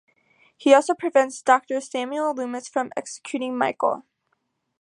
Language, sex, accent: English, female, United States English